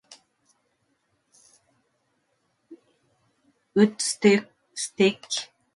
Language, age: English, 19-29